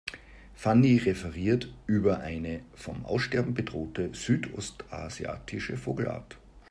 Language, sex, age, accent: German, male, 50-59, Österreichisches Deutsch